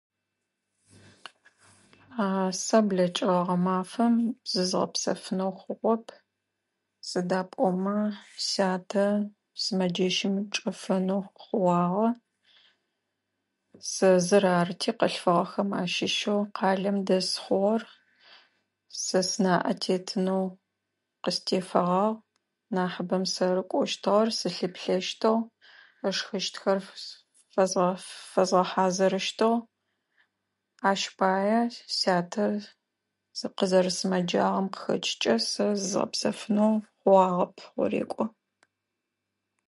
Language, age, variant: Adyghe, 40-49, Адыгабзэ (Кирил, пстэумэ зэдыряе)